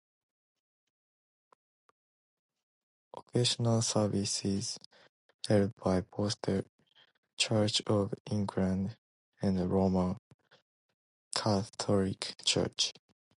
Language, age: English, 19-29